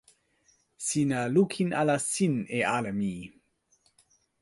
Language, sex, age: Toki Pona, male, 30-39